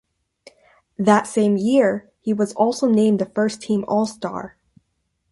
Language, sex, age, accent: English, female, 19-29, United States English